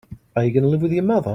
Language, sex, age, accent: English, male, 40-49, Australian English